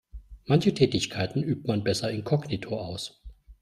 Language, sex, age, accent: German, male, 40-49, Deutschland Deutsch